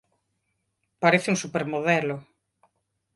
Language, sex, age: Galician, female, 50-59